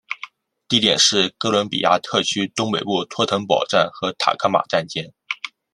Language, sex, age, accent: Chinese, male, 19-29, 出生地：江苏省